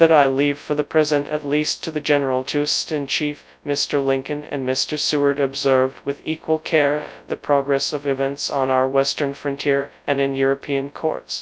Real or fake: fake